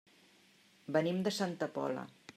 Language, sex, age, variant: Catalan, female, 50-59, Central